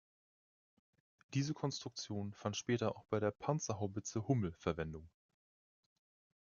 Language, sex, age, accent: German, male, 30-39, Deutschland Deutsch